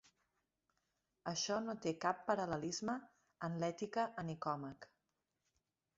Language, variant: Catalan, Central